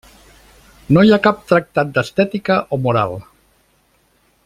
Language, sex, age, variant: Catalan, male, 60-69, Central